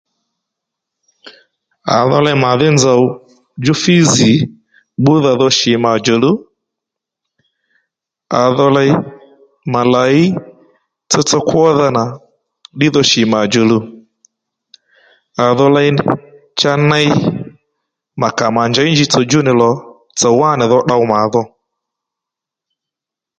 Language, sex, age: Lendu, male, 40-49